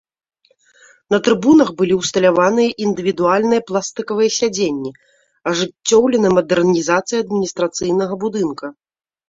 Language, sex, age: Belarusian, female, 30-39